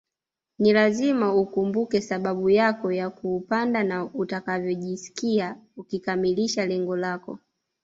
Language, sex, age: Swahili, female, 19-29